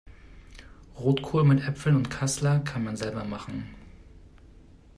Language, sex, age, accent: German, male, 30-39, Deutschland Deutsch